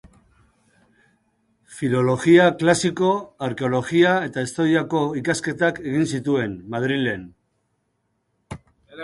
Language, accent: Basque, Mendebalekoa (Araba, Bizkaia, Gipuzkoako mendebaleko herri batzuk)